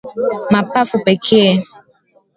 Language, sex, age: Swahili, female, 19-29